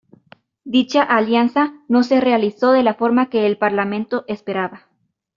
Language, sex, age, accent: Spanish, female, under 19, América central